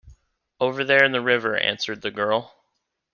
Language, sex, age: English, male, 19-29